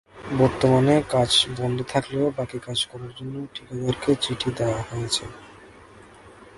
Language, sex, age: Bengali, male, 19-29